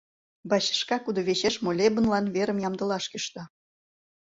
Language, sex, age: Mari, female, 30-39